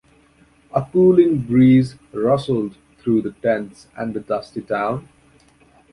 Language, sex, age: English, male, 19-29